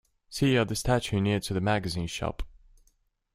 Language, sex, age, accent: English, male, 30-39, United States English